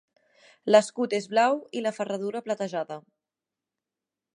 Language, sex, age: Catalan, female, 19-29